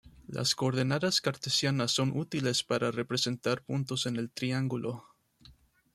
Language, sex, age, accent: Spanish, male, 19-29, México